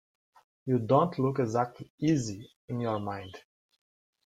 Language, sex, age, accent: English, male, 30-39, United States English